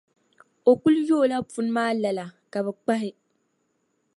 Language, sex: Dagbani, female